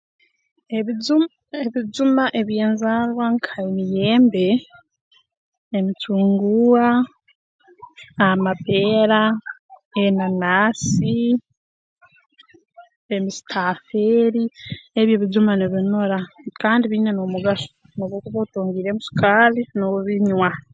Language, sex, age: Tooro, female, 19-29